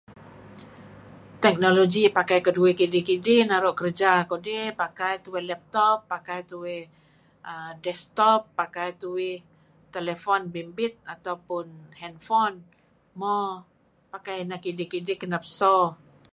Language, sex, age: Kelabit, female, 60-69